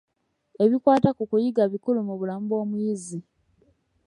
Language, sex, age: Ganda, female, 19-29